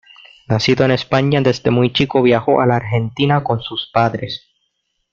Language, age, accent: Spanish, 90+, Caribe: Cuba, Venezuela, Puerto Rico, República Dominicana, Panamá, Colombia caribeña, México caribeño, Costa del golfo de México